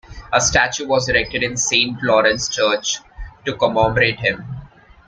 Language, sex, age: English, male, 19-29